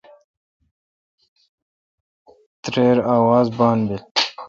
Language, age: Kalkoti, 19-29